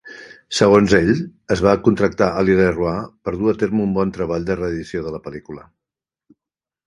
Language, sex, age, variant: Catalan, male, 60-69, Central